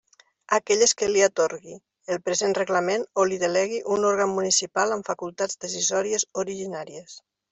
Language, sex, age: Catalan, female, 50-59